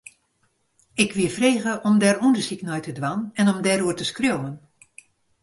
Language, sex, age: Western Frisian, female, 60-69